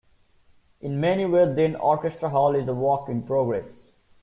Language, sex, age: English, male, 19-29